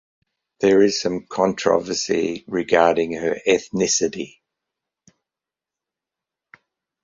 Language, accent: English, Australian English